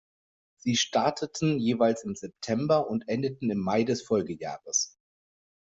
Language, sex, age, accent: German, male, 40-49, Deutschland Deutsch